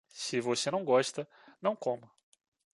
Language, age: Portuguese, 19-29